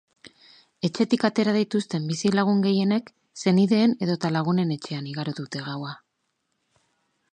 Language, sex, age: Basque, female, 40-49